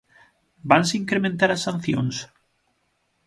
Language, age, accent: Galician, 19-29, Normativo (estándar)